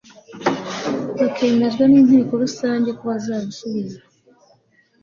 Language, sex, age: Kinyarwanda, female, 19-29